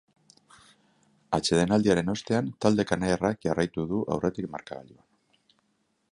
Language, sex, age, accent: Basque, male, 40-49, Mendebalekoa (Araba, Bizkaia, Gipuzkoako mendebaleko herri batzuk)